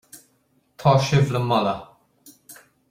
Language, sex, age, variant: Irish, male, 19-29, Gaeilge na Mumhan